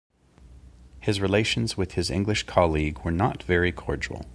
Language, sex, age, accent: English, male, 40-49, United States English